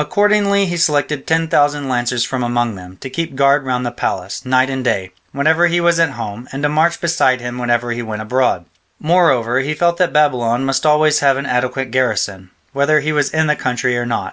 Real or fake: real